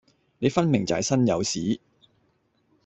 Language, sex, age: Cantonese, male, 30-39